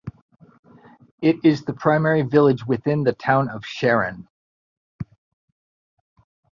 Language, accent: English, United States English